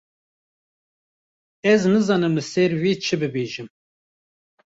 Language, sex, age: Kurdish, male, 50-59